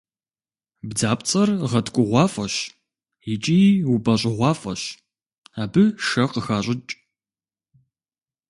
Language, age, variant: Kabardian, 19-29, Адыгэбзэ (Къэбэрдей, Кирил, псоми зэдай)